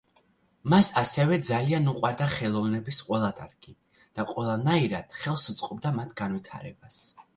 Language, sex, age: Georgian, male, 19-29